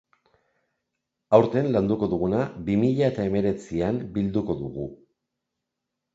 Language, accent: Basque, Erdialdekoa edo Nafarra (Gipuzkoa, Nafarroa)